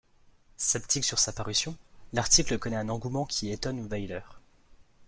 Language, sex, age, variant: French, male, 19-29, Français de métropole